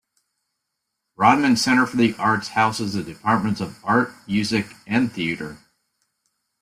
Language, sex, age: English, male, 50-59